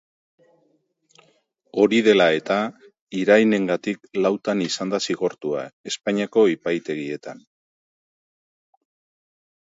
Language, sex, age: Basque, male, 50-59